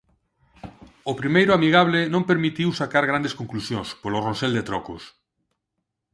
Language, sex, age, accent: Galician, male, 40-49, Normativo (estándar); Neofalante